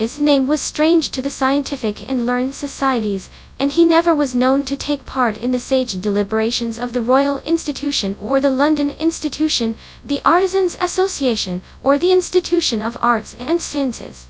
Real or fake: fake